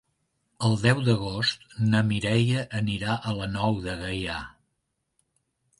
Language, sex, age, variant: Catalan, male, 70-79, Central